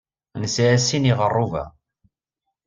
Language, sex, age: Kabyle, male, 40-49